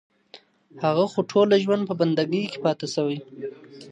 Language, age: Pashto, 19-29